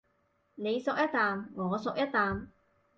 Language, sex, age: Cantonese, female, 30-39